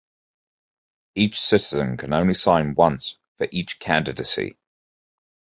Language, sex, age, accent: English, male, 30-39, England English